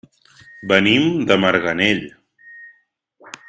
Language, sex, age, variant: Catalan, male, 30-39, Central